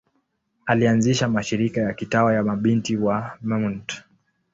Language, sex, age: Swahili, male, 19-29